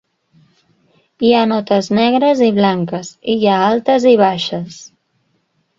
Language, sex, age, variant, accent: Catalan, female, 19-29, Central, central